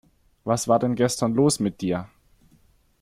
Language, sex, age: German, male, 19-29